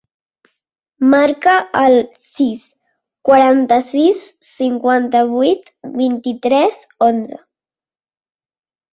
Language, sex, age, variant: Catalan, female, under 19, Central